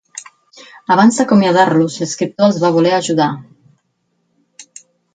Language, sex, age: Catalan, female, 50-59